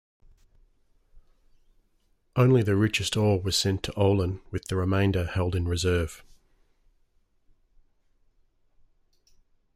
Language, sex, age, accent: English, male, 40-49, Australian English